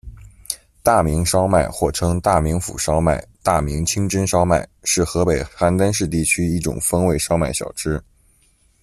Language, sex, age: Chinese, male, under 19